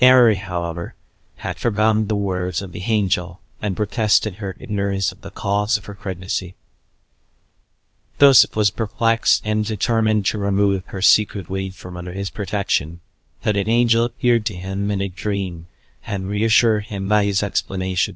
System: TTS, VITS